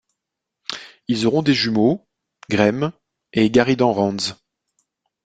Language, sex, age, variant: French, male, 40-49, Français de métropole